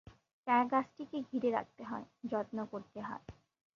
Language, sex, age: Bengali, female, 19-29